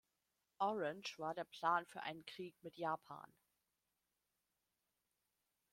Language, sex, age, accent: German, female, 30-39, Deutschland Deutsch